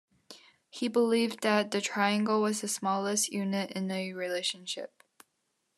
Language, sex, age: English, female, under 19